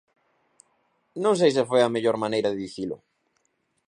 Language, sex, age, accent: Galician, male, 19-29, Atlántico (seseo e gheada)